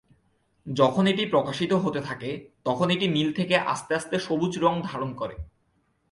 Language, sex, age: Bengali, male, 19-29